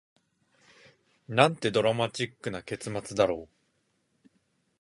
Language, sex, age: Japanese, male, 19-29